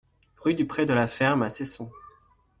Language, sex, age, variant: French, male, 30-39, Français de métropole